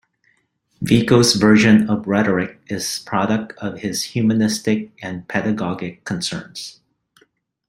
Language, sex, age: English, male, 40-49